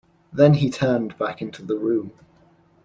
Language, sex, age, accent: English, male, 19-29, England English